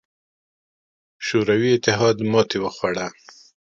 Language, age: Pashto, 50-59